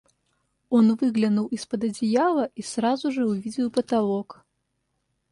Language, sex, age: Russian, female, 30-39